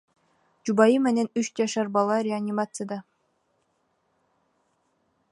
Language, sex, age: Kyrgyz, female, 19-29